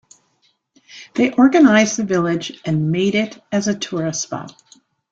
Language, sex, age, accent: English, female, 60-69, United States English